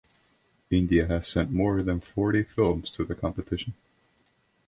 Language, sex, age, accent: English, male, 19-29, United States English